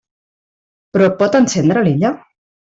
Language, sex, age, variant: Catalan, female, 40-49, Central